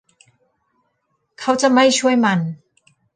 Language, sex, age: Thai, female, 40-49